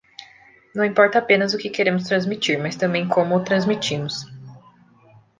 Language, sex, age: Portuguese, female, 19-29